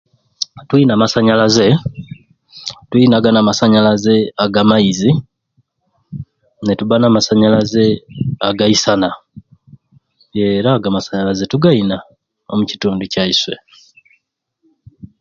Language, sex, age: Ruuli, male, 30-39